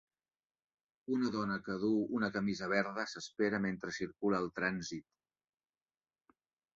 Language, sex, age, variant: Catalan, male, 40-49, Central